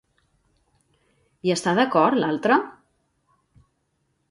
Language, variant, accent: Catalan, Central, central